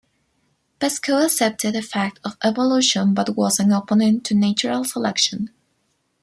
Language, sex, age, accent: English, female, 19-29, United States English